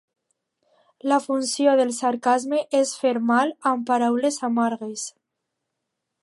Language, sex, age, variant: Catalan, female, under 19, Alacantí